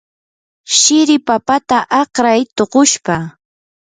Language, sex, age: Yanahuanca Pasco Quechua, female, 19-29